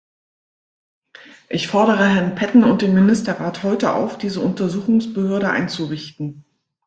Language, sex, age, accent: German, female, 50-59, Deutschland Deutsch